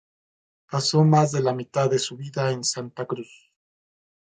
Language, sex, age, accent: Spanish, male, 40-49, México